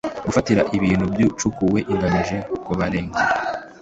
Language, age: Kinyarwanda, 19-29